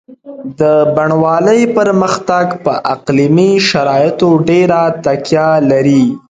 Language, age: Pashto, 19-29